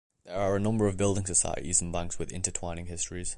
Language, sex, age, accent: English, male, under 19, England English